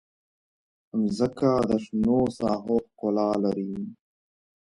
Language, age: Pashto, 19-29